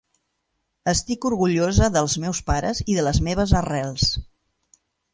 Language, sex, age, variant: Catalan, female, 60-69, Central